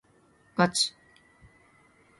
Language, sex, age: Japanese, female, 19-29